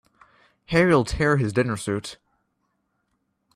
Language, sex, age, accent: English, male, under 19, United States English